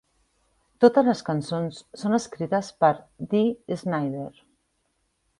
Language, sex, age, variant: Catalan, female, 40-49, Central